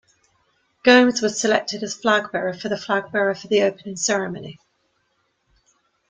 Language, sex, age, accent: English, female, 60-69, England English